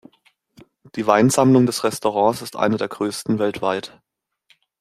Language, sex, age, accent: German, male, 19-29, Deutschland Deutsch